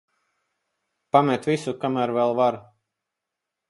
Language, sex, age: Latvian, male, 40-49